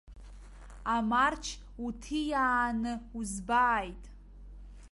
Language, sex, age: Abkhazian, female, under 19